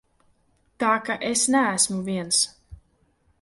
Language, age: Latvian, 30-39